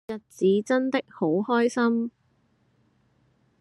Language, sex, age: Cantonese, female, 19-29